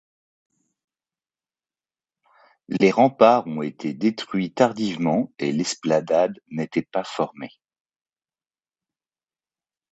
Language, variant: French, Français de métropole